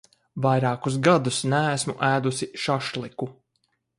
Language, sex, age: Latvian, male, 30-39